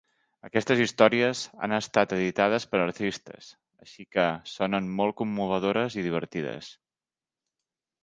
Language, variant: Catalan, Central